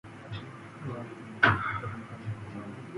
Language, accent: English, United States English